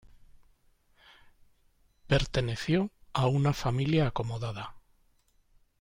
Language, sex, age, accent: Spanish, male, 50-59, España: Norte peninsular (Asturias, Castilla y León, Cantabria, País Vasco, Navarra, Aragón, La Rioja, Guadalajara, Cuenca)